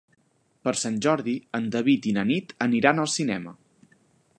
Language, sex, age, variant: Catalan, male, 19-29, Central